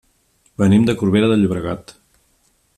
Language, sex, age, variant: Catalan, male, 40-49, Central